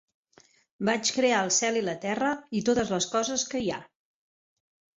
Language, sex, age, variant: Catalan, female, 50-59, Central